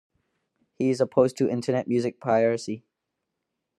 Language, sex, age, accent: English, male, under 19, India and South Asia (India, Pakistan, Sri Lanka)